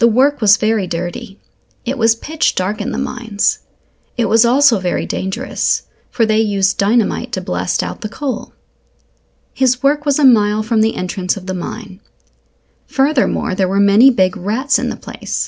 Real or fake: real